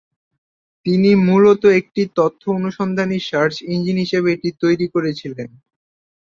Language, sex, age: Bengali, male, 19-29